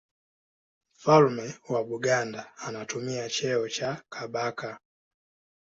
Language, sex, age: Swahili, male, 19-29